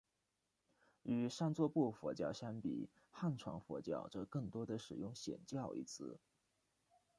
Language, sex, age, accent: Chinese, male, 19-29, 出生地：福建省